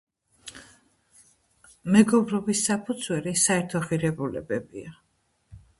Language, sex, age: Georgian, female, 60-69